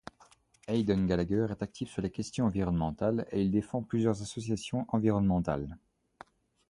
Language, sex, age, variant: French, male, 19-29, Français de métropole